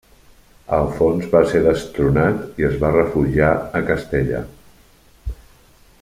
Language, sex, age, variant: Catalan, male, 40-49, Central